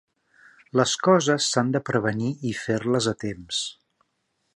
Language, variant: Catalan, Central